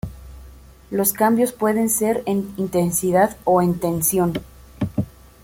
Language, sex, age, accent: Spanish, female, 30-39, México